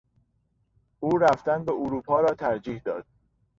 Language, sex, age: Persian, male, 30-39